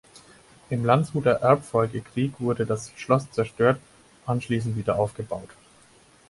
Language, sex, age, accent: German, male, 19-29, Deutschland Deutsch